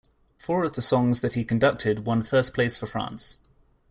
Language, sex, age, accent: English, male, 30-39, England English